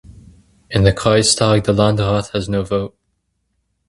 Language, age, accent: English, 19-29, Canadian English